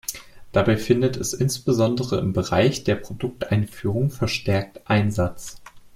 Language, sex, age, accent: German, male, 19-29, Deutschland Deutsch